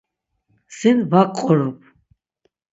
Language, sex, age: Laz, female, 60-69